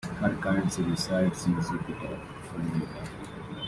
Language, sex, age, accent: English, male, 19-29, United States English